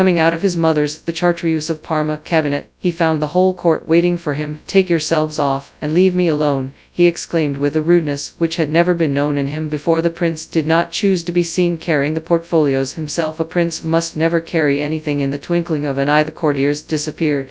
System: TTS, FastPitch